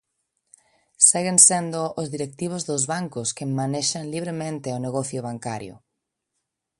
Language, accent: Galician, Normativo (estándar)